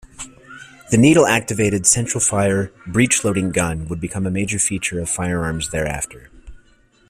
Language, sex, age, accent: English, male, 30-39, United States English